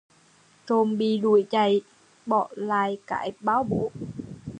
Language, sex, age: Vietnamese, female, 30-39